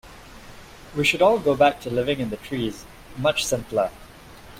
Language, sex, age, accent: English, male, 19-29, Singaporean English